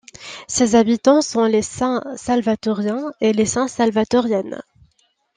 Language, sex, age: French, female, 19-29